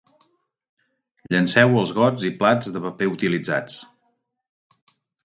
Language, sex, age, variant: Catalan, male, 40-49, Central